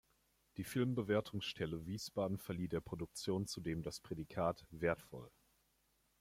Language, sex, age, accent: German, male, 19-29, Deutschland Deutsch